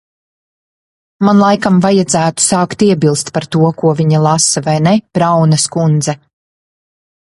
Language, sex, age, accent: Latvian, female, 40-49, bez akcenta